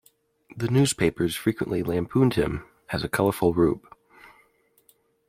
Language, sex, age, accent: English, male, under 19, United States English